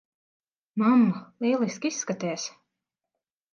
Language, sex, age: Latvian, female, 30-39